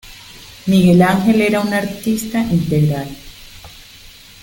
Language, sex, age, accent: Spanish, female, 40-49, Caribe: Cuba, Venezuela, Puerto Rico, República Dominicana, Panamá, Colombia caribeña, México caribeño, Costa del golfo de México